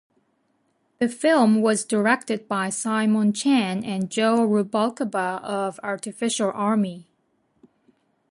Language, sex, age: English, female, 40-49